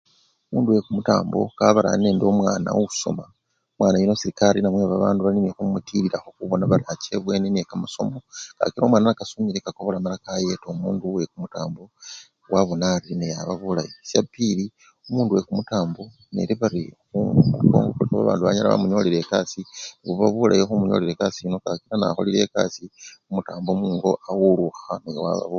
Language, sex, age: Luyia, male, 50-59